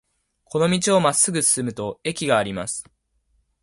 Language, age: Japanese, 19-29